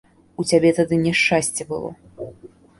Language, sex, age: Belarusian, female, 30-39